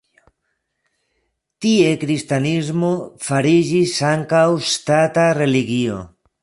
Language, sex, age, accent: Esperanto, male, 40-49, Internacia